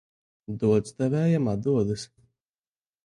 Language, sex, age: Latvian, male, 19-29